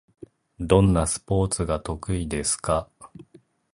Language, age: Japanese, 30-39